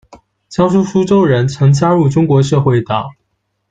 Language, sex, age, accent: Chinese, male, 19-29, 出生地：福建省